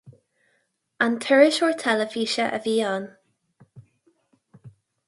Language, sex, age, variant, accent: Irish, female, 19-29, Gaeilge Uladh, Cainteoir líofa, ní ó dhúchas